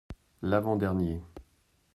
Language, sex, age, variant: French, male, 50-59, Français de métropole